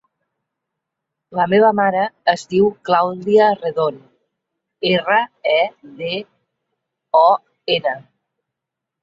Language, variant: Catalan, Central